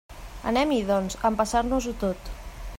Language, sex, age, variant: Catalan, female, 19-29, Central